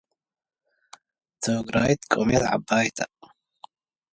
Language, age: English, 30-39